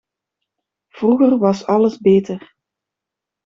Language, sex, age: Dutch, female, 30-39